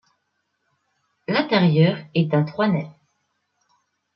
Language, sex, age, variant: French, female, 19-29, Français de métropole